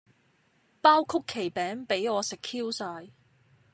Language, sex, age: Cantonese, female, 19-29